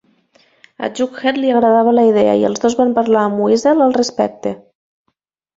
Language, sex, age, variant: Catalan, female, 19-29, Nord-Occidental